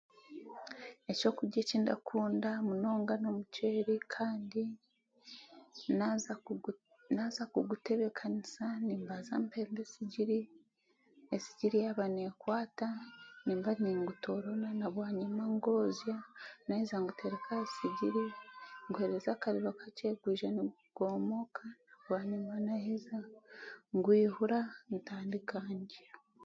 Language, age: Chiga, 19-29